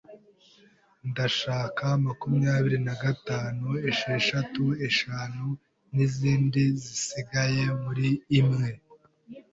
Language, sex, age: Kinyarwanda, male, 19-29